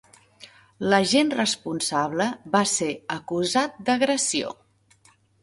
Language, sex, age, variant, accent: Catalan, female, 40-49, Central, central